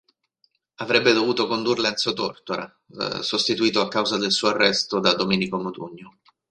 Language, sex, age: Italian, male, 30-39